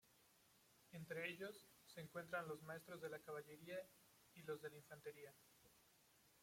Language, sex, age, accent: Spanish, male, 19-29, México